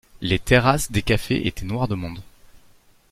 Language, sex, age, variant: French, male, 19-29, Français de métropole